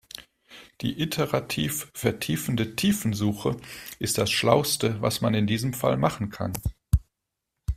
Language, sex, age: German, male, 40-49